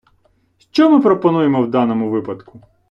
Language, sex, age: Ukrainian, male, 30-39